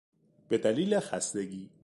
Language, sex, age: Persian, male, 30-39